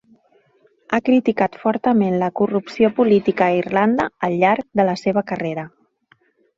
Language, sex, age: Catalan, female, 40-49